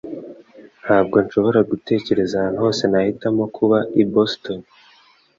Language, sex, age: Kinyarwanda, male, under 19